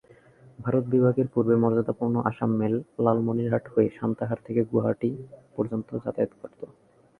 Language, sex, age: Bengali, male, 19-29